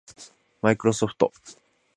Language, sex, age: Japanese, male, 19-29